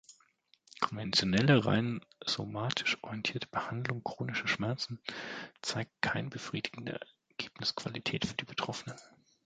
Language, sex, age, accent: German, male, 40-49, Deutschland Deutsch